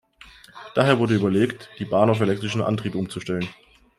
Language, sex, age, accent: German, male, 19-29, Österreichisches Deutsch